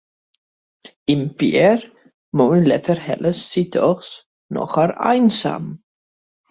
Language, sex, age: Western Frisian, male, 19-29